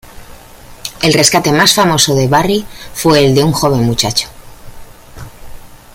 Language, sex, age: Spanish, female, 40-49